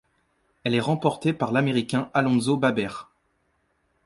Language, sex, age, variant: French, male, 19-29, Français de métropole